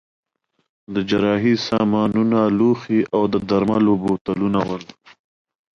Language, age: Pashto, 19-29